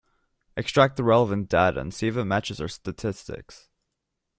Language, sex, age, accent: English, male, 19-29, United States English